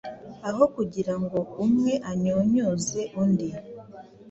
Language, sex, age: Kinyarwanda, female, 40-49